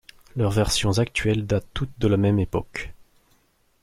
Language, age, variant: French, 30-39, Français de métropole